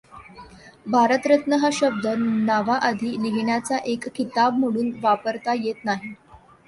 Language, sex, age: Marathi, female, under 19